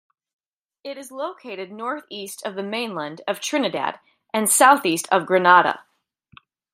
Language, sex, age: English, female, 30-39